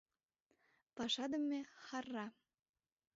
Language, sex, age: Mari, female, under 19